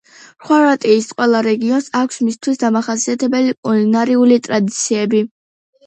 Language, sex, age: Georgian, female, under 19